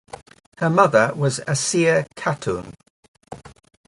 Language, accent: English, England English